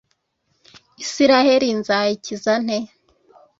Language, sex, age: Kinyarwanda, female, 19-29